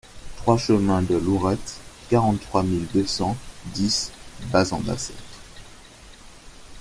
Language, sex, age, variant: French, male, under 19, Français des départements et régions d'outre-mer